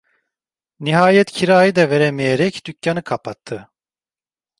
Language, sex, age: Turkish, male, 30-39